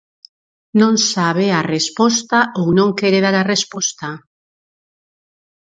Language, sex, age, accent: Galician, female, 40-49, Normativo (estándar)